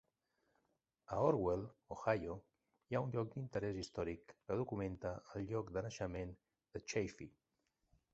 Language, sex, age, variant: Catalan, male, 50-59, Central